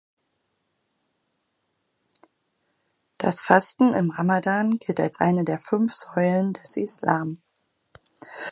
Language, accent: German, Deutschland Deutsch